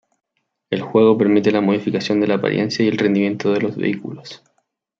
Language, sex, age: Spanish, male, 19-29